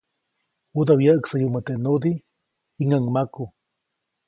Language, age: Copainalá Zoque, 40-49